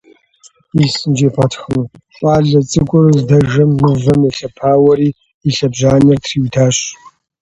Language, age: Kabardian, 40-49